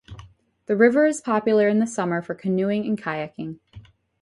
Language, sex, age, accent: English, female, 19-29, United States English